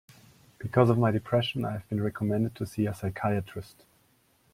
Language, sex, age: English, male, 30-39